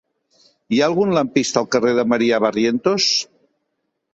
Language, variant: Catalan, Central